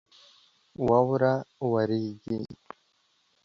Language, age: Pashto, 19-29